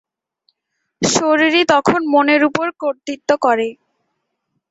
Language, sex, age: Bengali, female, 19-29